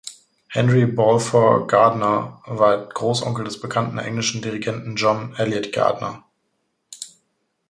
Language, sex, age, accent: German, male, 19-29, Deutschland Deutsch